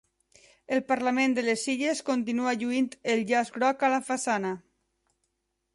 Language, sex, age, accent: Catalan, female, 40-49, valencià